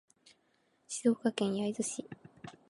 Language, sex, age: Japanese, female, 19-29